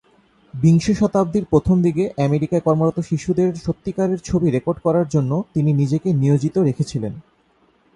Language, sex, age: Bengali, male, 19-29